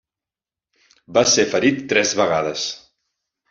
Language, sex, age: Catalan, male, 50-59